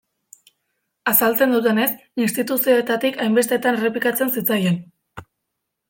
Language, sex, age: Basque, female, 19-29